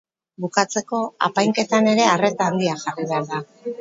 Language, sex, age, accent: Basque, female, 50-59, Mendebalekoa (Araba, Bizkaia, Gipuzkoako mendebaleko herri batzuk)